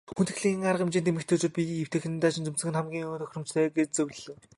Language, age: Mongolian, 19-29